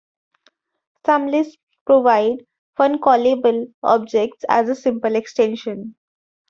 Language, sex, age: English, female, 19-29